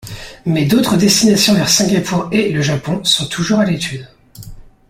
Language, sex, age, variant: French, male, 19-29, Français de métropole